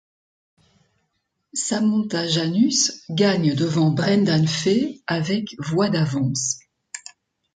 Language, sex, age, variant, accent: French, female, 40-49, Français d'Europe, Français de Belgique